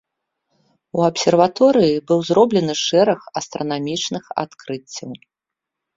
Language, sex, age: Belarusian, female, 40-49